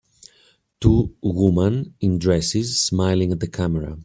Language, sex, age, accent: English, male, 40-49, United States English